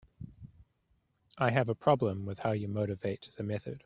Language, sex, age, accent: English, male, 30-39, New Zealand English